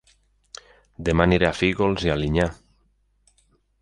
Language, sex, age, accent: Catalan, male, 30-39, valencià